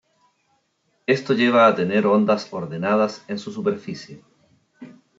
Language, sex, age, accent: Spanish, male, 30-39, Chileno: Chile, Cuyo